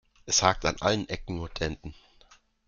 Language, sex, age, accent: German, male, 19-29, Deutschland Deutsch